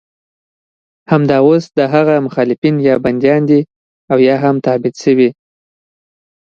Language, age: Pashto, under 19